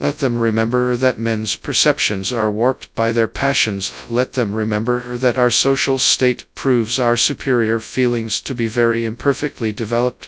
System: TTS, FastPitch